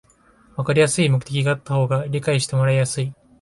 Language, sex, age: Japanese, male, 19-29